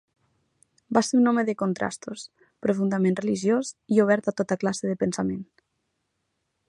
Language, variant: Catalan, Nord-Occidental